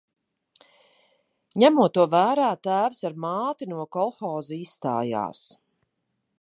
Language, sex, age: Latvian, female, 30-39